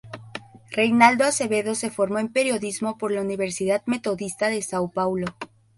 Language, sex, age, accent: Spanish, female, 19-29, México